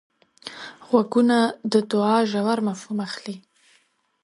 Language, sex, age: Pashto, female, 19-29